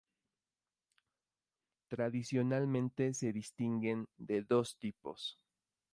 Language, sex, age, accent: Spanish, male, 30-39, Andino-Pacífico: Colombia, Perú, Ecuador, oeste de Bolivia y Venezuela andina